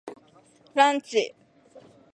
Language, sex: Japanese, female